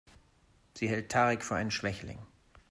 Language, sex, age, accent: German, male, 40-49, Deutschland Deutsch